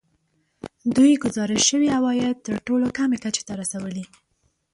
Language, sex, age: Pashto, female, 19-29